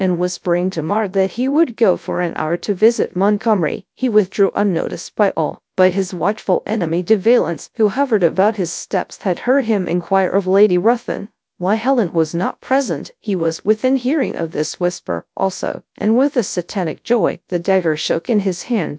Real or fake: fake